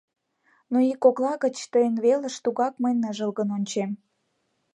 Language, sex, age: Mari, female, under 19